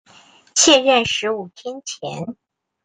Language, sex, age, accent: Chinese, female, 40-49, 出生地：臺中市